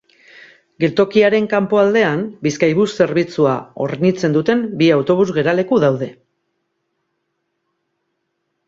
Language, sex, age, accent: Basque, female, 40-49, Mendebalekoa (Araba, Bizkaia, Gipuzkoako mendebaleko herri batzuk)